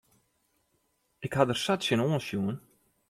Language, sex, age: Western Frisian, male, 30-39